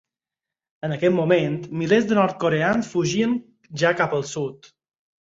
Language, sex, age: Catalan, male, 40-49